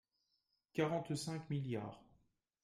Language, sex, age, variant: French, male, 40-49, Français de métropole